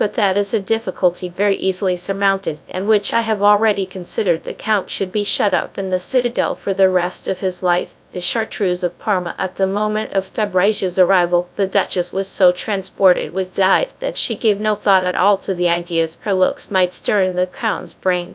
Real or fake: fake